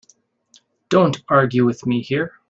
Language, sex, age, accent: English, male, 19-29, United States English